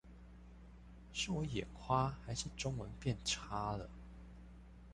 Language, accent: Chinese, 出生地：彰化縣